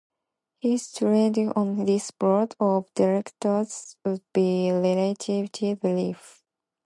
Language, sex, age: English, female, 19-29